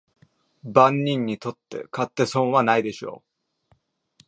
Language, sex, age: Japanese, male, 19-29